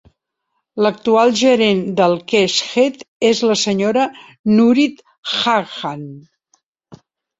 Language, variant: Catalan, Central